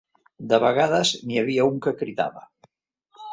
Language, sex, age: Catalan, male, 70-79